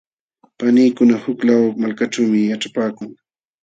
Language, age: Jauja Wanca Quechua, 40-49